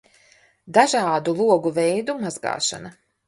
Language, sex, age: Latvian, female, 50-59